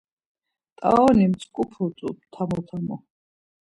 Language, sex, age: Laz, female, 50-59